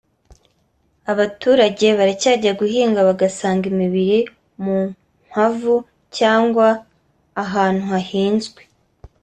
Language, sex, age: Kinyarwanda, female, 19-29